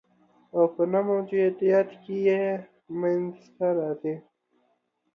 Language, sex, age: Pashto, male, 19-29